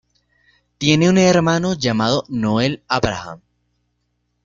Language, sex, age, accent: Spanish, male, 19-29, Andino-Pacífico: Colombia, Perú, Ecuador, oeste de Bolivia y Venezuela andina